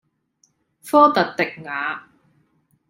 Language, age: Cantonese, 19-29